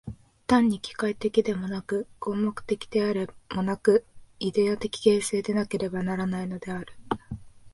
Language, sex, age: Japanese, female, 19-29